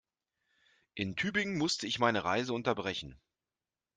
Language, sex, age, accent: German, male, 40-49, Deutschland Deutsch